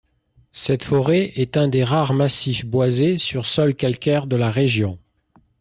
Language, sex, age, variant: French, male, 50-59, Français de métropole